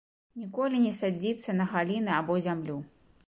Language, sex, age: Belarusian, female, 30-39